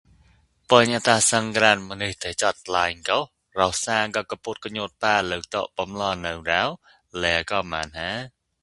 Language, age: Mon, 30-39